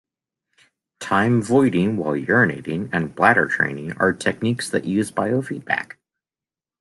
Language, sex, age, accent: English, male, 19-29, United States English